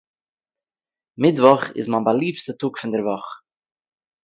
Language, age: Yiddish, 30-39